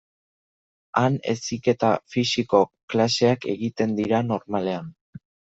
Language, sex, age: Basque, male, under 19